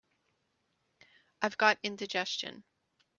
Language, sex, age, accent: English, female, 40-49, United States English